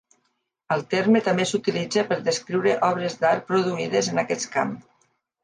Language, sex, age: Catalan, female, 50-59